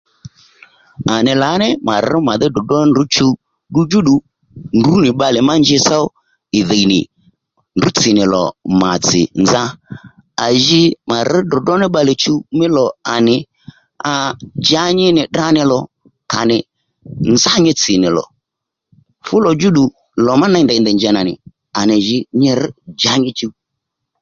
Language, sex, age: Lendu, male, 60-69